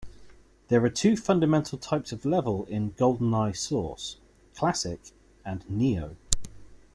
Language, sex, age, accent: English, male, 30-39, England English